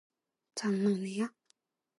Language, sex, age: Korean, female, 19-29